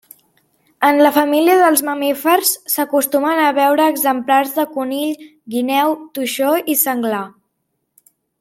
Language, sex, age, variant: Catalan, female, under 19, Central